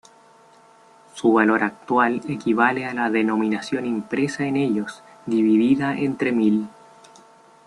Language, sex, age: Spanish, male, 19-29